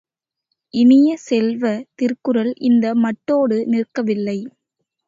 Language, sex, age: Tamil, female, 19-29